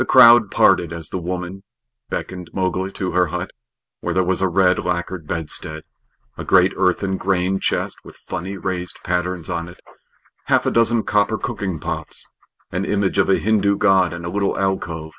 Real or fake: real